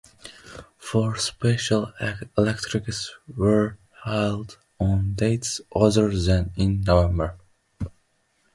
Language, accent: English, England English